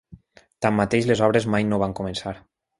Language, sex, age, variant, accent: Catalan, male, 19-29, Valencià meridional, valencià